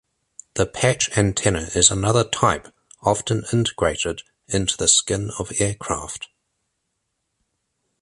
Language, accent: English, New Zealand English